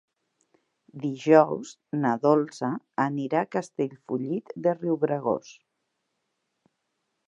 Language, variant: Catalan, Central